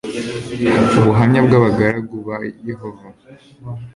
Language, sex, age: Kinyarwanda, male, 19-29